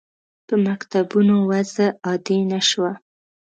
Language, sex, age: Pashto, female, 19-29